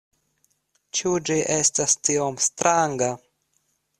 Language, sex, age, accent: Esperanto, male, 19-29, Internacia